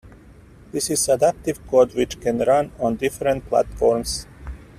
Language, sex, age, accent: English, male, 40-49, Australian English